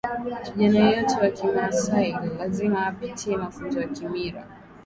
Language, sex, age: Swahili, female, 19-29